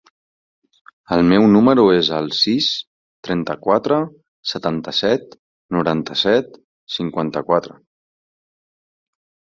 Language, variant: Catalan, Central